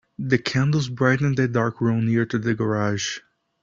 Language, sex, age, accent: English, male, 19-29, England English